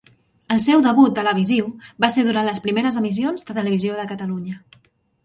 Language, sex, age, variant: Catalan, female, 30-39, Central